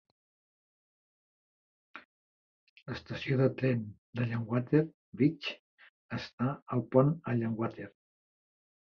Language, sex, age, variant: Catalan, male, 60-69, Central